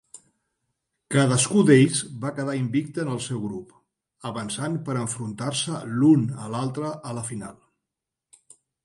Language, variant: Catalan, Central